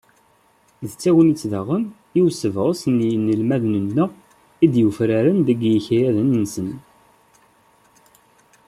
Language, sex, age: Kabyle, male, 30-39